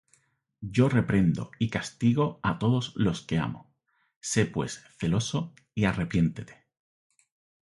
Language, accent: Spanish, España: Sur peninsular (Andalucia, Extremadura, Murcia)